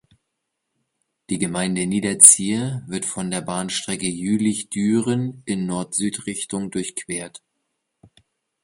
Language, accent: German, Deutschland Deutsch